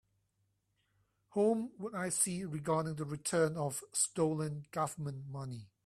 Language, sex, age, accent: English, male, 30-39, Hong Kong English